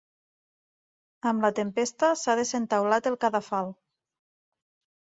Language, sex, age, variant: Catalan, female, 30-39, Nord-Occidental